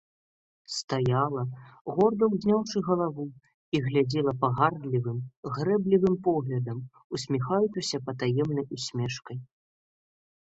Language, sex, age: Belarusian, male, under 19